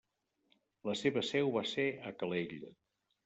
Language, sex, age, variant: Catalan, male, 60-69, Septentrional